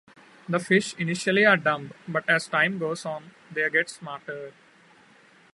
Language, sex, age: English, male, 19-29